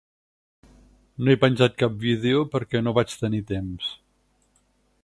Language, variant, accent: Catalan, Central, Barceloní